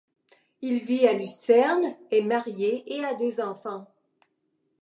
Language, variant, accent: French, Français d'Amérique du Nord, Français du Canada